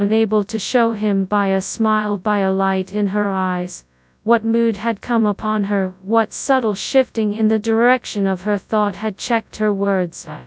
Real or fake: fake